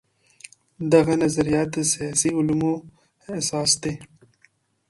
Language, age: Pashto, 19-29